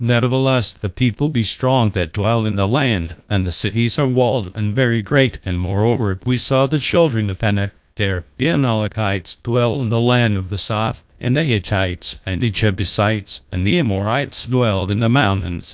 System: TTS, GlowTTS